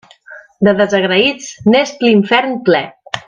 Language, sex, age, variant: Catalan, female, 40-49, Central